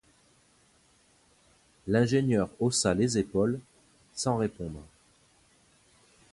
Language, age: French, 30-39